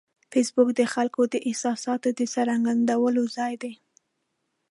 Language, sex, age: Pashto, female, 19-29